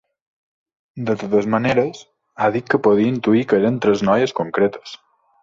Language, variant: Catalan, Balear